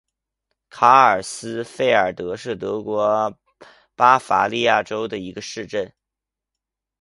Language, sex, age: Chinese, male, 19-29